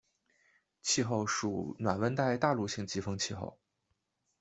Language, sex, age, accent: Chinese, male, 19-29, 出生地：辽宁省